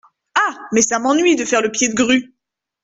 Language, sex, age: French, female, 19-29